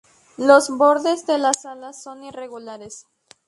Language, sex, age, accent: Spanish, female, 19-29, México